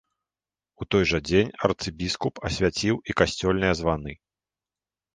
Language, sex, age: Belarusian, male, 30-39